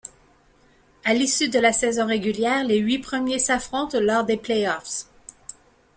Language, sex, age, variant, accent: French, female, 40-49, Français d'Amérique du Nord, Français du Canada